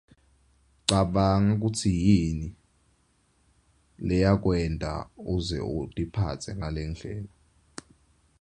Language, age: Swati, 19-29